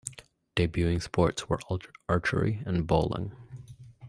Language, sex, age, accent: English, male, under 19, Canadian English